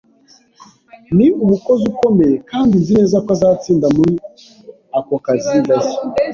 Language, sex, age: Kinyarwanda, male, 19-29